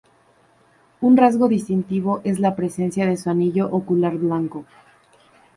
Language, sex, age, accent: Spanish, female, under 19, México